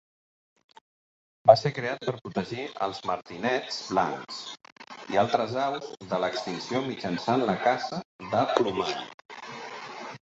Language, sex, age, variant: Catalan, male, 50-59, Central